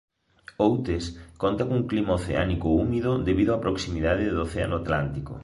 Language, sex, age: Galician, male, 40-49